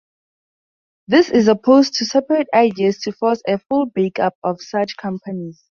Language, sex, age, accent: English, female, under 19, Southern African (South Africa, Zimbabwe, Namibia)